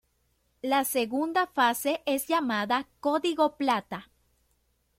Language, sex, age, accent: Spanish, female, under 19, México